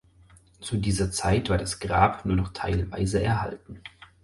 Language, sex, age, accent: German, male, 30-39, Deutschland Deutsch